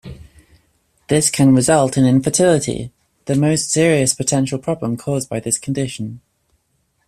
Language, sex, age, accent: English, female, 19-29, England English